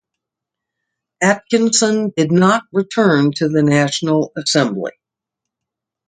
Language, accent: English, United States English